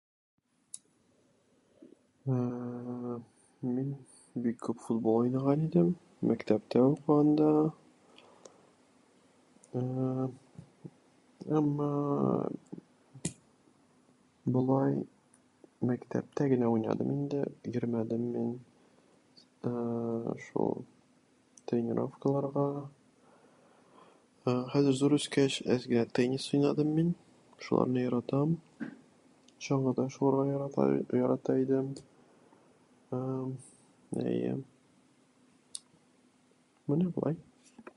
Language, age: Tatar, 30-39